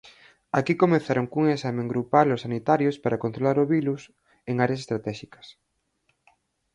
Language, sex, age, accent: Galician, male, 19-29, Central (gheada); Normativo (estándar)